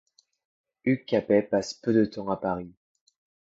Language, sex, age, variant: French, male, 19-29, Français de métropole